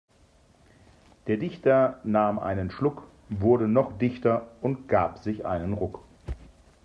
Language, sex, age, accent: German, male, 40-49, Deutschland Deutsch